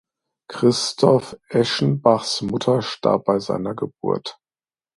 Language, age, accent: German, 30-39, Deutschland Deutsch